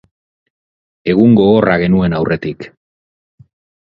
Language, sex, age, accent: Basque, male, 30-39, Erdialdekoa edo Nafarra (Gipuzkoa, Nafarroa)